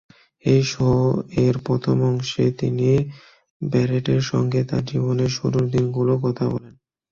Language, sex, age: Bengali, male, 19-29